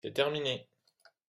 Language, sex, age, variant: French, male, 30-39, Français de métropole